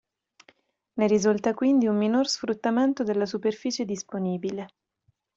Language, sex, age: Italian, female, 19-29